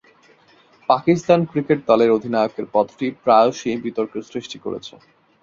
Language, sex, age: Bengali, male, 19-29